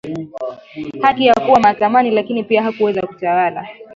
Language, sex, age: Swahili, female, 19-29